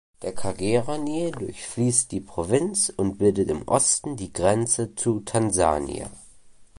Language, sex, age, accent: German, male, under 19, Deutschland Deutsch